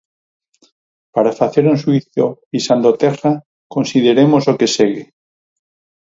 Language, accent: Galician, Normativo (estándar)